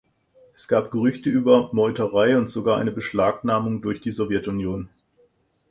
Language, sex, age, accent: German, male, 50-59, Deutschland Deutsch